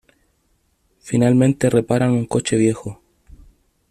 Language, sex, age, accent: Spanish, male, 30-39, Chileno: Chile, Cuyo